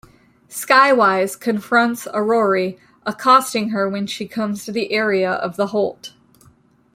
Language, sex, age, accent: English, female, 30-39, United States English